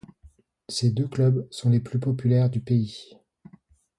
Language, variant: French, Français de métropole